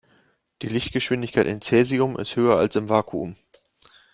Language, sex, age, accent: German, male, 40-49, Deutschland Deutsch